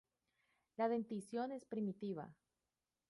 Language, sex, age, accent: Spanish, female, 30-39, Andino-Pacífico: Colombia, Perú, Ecuador, oeste de Bolivia y Venezuela andina